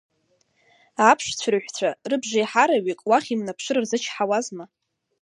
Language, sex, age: Abkhazian, female, 19-29